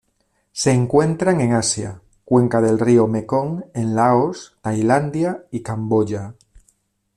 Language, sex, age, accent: Spanish, male, 40-49, España: Norte peninsular (Asturias, Castilla y León, Cantabria, País Vasco, Navarra, Aragón, La Rioja, Guadalajara, Cuenca)